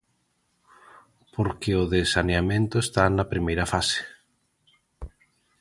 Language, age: Galician, 50-59